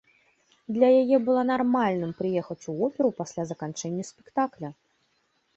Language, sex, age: Belarusian, female, 30-39